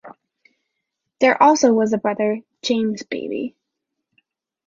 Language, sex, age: English, female, 19-29